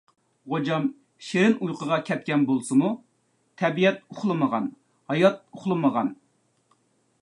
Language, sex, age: Uyghur, male, 30-39